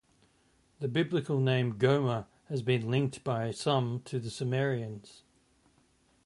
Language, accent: English, Australian English